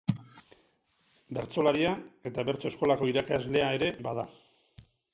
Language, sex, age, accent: Basque, male, 50-59, Mendebalekoa (Araba, Bizkaia, Gipuzkoako mendebaleko herri batzuk)